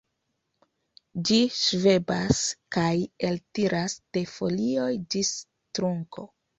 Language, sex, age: Esperanto, female, 19-29